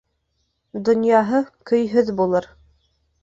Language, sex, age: Bashkir, female, 19-29